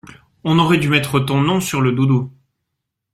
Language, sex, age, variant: French, male, 30-39, Français de métropole